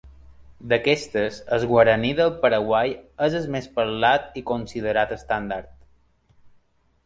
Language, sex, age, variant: Catalan, male, 30-39, Balear